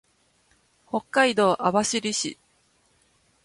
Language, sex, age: Japanese, female, 30-39